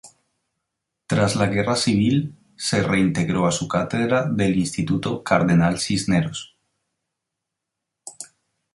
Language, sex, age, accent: Spanish, male, 19-29, Andino-Pacífico: Colombia, Perú, Ecuador, oeste de Bolivia y Venezuela andina